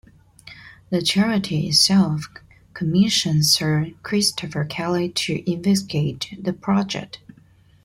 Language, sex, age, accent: English, female, 40-49, India and South Asia (India, Pakistan, Sri Lanka)